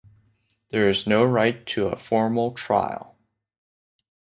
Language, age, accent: English, under 19, Canadian English